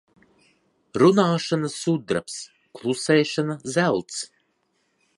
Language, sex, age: Latvian, male, 30-39